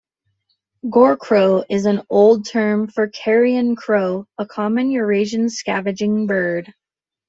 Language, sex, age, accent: English, female, 19-29, United States English